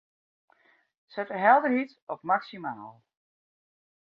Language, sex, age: Western Frisian, female, 40-49